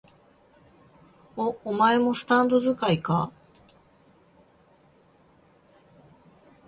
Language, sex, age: Japanese, female, 30-39